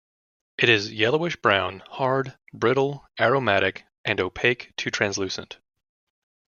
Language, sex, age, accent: English, male, 30-39, United States English